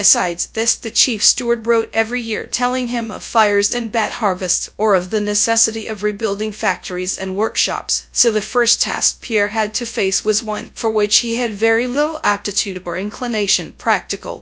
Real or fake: fake